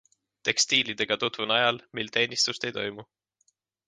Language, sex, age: Estonian, male, 19-29